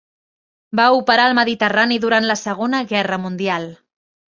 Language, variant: Catalan, Central